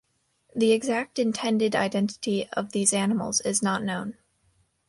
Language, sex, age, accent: English, female, under 19, United States English